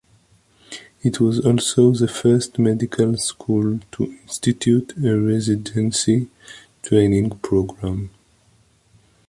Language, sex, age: English, male, 30-39